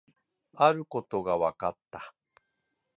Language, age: Japanese, 50-59